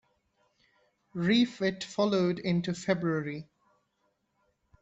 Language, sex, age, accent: English, male, 19-29, India and South Asia (India, Pakistan, Sri Lanka)